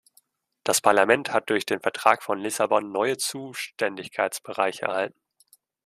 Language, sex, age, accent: German, male, 19-29, Deutschland Deutsch